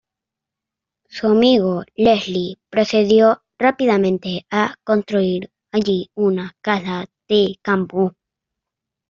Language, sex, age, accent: Spanish, male, under 19, Andino-Pacífico: Colombia, Perú, Ecuador, oeste de Bolivia y Venezuela andina